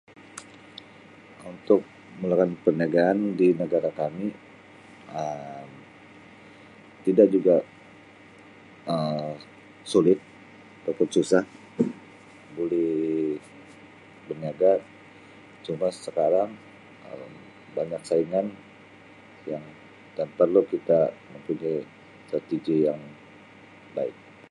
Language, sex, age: Sabah Malay, male, 40-49